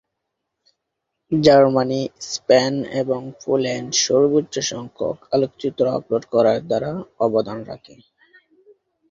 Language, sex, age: Bengali, male, 19-29